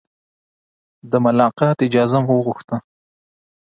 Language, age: Pashto, 19-29